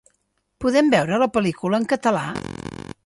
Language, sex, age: Catalan, female, 50-59